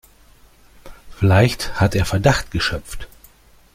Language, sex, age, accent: German, male, 40-49, Deutschland Deutsch